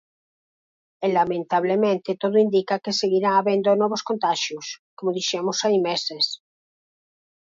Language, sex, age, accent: Galician, female, 50-59, Normativo (estándar)